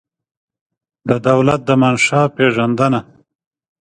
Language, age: Pashto, 30-39